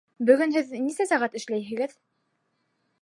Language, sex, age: Bashkir, female, 19-29